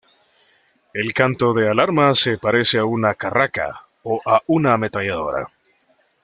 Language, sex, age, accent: Spanish, male, 30-39, América central